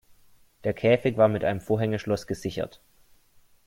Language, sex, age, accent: German, male, 19-29, Deutschland Deutsch